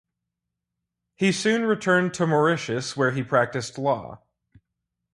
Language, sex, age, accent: English, male, 19-29, United States English